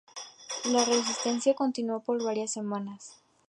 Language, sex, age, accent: Spanish, female, 19-29, México